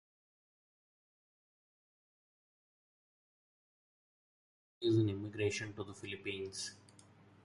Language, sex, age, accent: English, male, 30-39, India and South Asia (India, Pakistan, Sri Lanka)